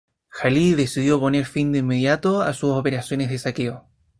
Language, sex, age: Spanish, male, 19-29